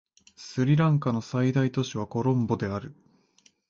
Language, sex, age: Japanese, male, 19-29